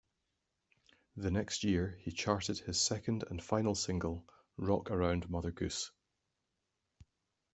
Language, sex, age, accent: English, male, 40-49, Scottish English